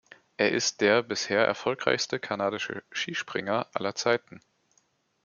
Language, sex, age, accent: German, male, 19-29, Deutschland Deutsch